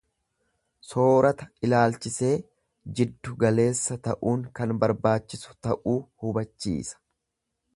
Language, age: Oromo, 30-39